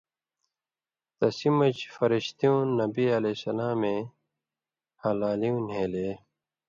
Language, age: Indus Kohistani, 19-29